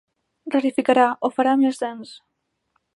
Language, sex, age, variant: Catalan, female, under 19, Alacantí